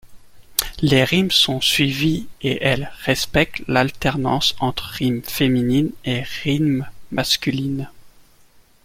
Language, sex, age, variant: French, male, 19-29, Français de métropole